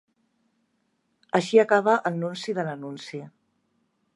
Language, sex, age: Catalan, female, 60-69